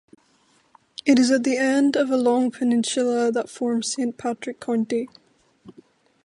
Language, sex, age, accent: English, female, under 19, Irish English